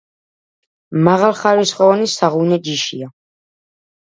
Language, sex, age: Georgian, male, under 19